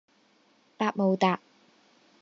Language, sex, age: Cantonese, female, 19-29